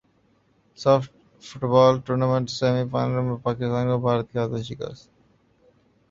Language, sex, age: Urdu, male, 19-29